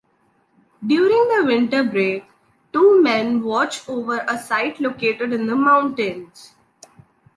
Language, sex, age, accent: English, female, 19-29, India and South Asia (India, Pakistan, Sri Lanka)